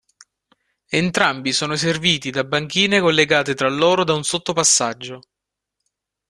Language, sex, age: Italian, male, 19-29